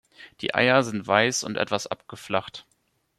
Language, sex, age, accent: German, male, 19-29, Deutschland Deutsch